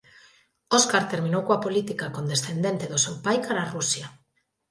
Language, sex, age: Galician, female, 19-29